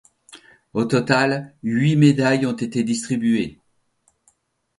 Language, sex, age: French, male, 60-69